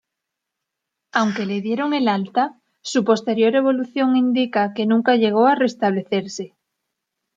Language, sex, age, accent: Spanish, female, 30-39, España: Sur peninsular (Andalucia, Extremadura, Murcia)